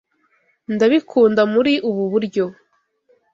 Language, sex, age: Kinyarwanda, female, 19-29